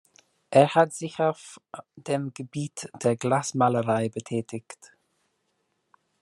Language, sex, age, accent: German, male, 19-29, Britisches Deutsch